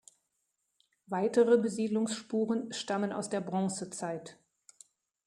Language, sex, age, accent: German, female, 60-69, Deutschland Deutsch